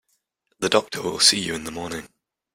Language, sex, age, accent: English, male, under 19, England English